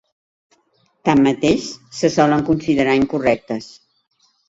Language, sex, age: Catalan, female, 60-69